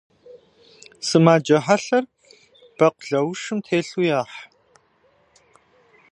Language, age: Kabardian, 40-49